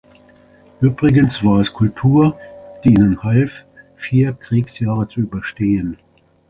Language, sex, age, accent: German, male, 60-69, Deutschland Deutsch